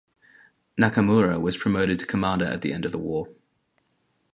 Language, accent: English, Australian English